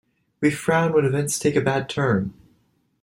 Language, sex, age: English, male, 19-29